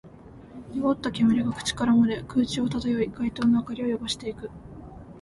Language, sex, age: Japanese, female, 19-29